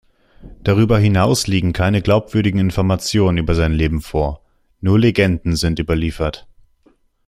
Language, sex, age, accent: German, male, 19-29, Deutschland Deutsch